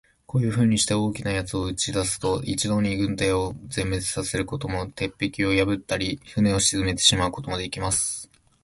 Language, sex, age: Japanese, male, 19-29